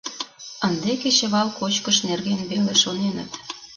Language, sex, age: Mari, female, 40-49